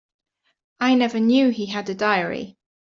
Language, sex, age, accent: English, female, 30-39, England English